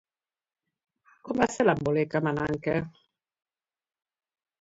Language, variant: Catalan, Central